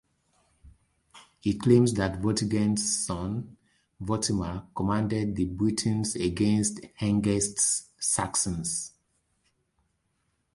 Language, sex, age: English, male, 40-49